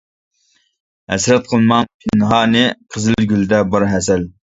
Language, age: Uyghur, 19-29